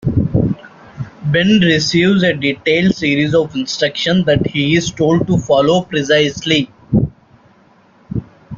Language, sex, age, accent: English, male, 19-29, United States English